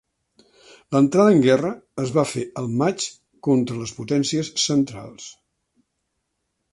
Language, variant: Catalan, Central